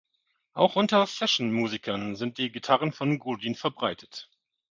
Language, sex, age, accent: German, male, 40-49, Deutschland Deutsch